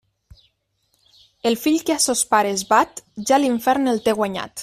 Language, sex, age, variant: Catalan, female, 19-29, Nord-Occidental